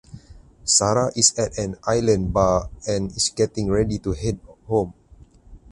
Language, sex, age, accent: English, male, 30-39, Malaysian English